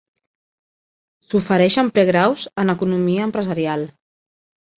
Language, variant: Catalan, Central